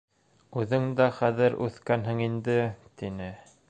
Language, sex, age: Bashkir, male, 30-39